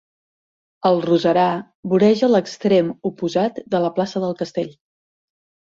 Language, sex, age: Catalan, female, 50-59